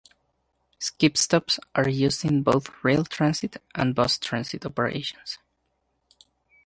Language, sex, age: English, male, under 19